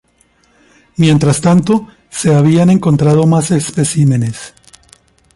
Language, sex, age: Spanish, male, 50-59